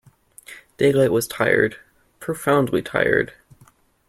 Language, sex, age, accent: English, male, 19-29, United States English